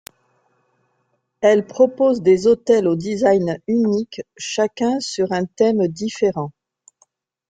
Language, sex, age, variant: French, female, 40-49, Français de métropole